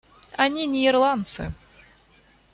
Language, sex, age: Russian, female, 19-29